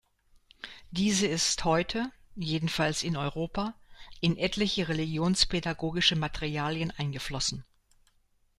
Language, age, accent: German, 60-69, Deutschland Deutsch